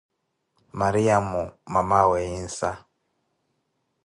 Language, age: Koti, 30-39